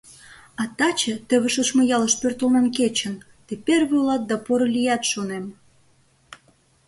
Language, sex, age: Mari, female, 19-29